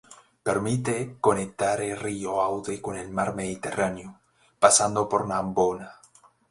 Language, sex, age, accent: Spanish, male, 19-29, México